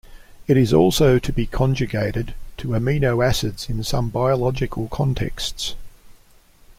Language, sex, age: English, male, 60-69